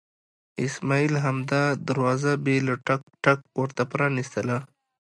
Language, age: Pashto, 19-29